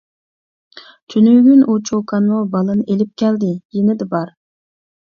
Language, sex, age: Uyghur, female, 19-29